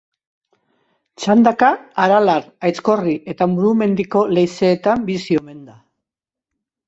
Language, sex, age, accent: Basque, female, 70-79, Mendebalekoa (Araba, Bizkaia, Gipuzkoako mendebaleko herri batzuk)